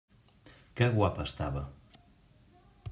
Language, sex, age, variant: Catalan, male, 50-59, Central